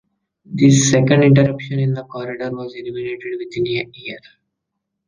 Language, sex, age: English, male, under 19